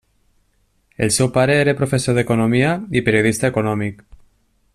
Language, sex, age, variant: Catalan, male, 19-29, Nord-Occidental